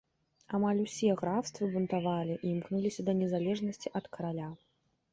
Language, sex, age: Belarusian, female, 30-39